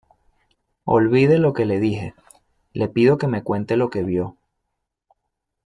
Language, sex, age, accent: Spanish, male, 30-39, Caribe: Cuba, Venezuela, Puerto Rico, República Dominicana, Panamá, Colombia caribeña, México caribeño, Costa del golfo de México